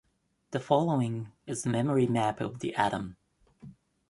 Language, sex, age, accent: English, male, 30-39, United States English